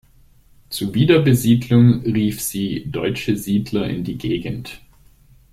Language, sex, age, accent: German, male, 40-49, Deutschland Deutsch